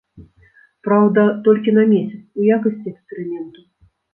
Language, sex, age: Belarusian, female, 40-49